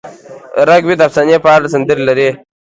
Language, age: Pashto, 19-29